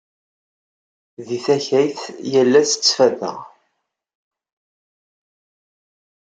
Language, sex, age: Kabyle, male, 30-39